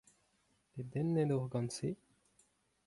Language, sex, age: Breton, male, 19-29